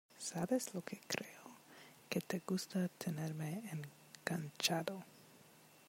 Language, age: Spanish, 19-29